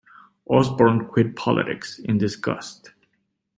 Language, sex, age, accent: English, male, 19-29, United States English